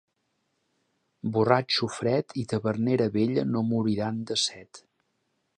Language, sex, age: Catalan, male, 40-49